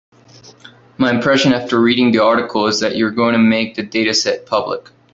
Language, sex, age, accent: English, male, 19-29, United States English